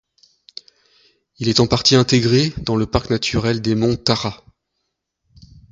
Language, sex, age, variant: French, male, 40-49, Français de métropole